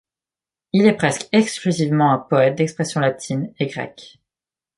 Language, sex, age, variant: French, male, under 19, Français de métropole